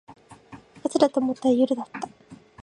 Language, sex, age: Japanese, female, 19-29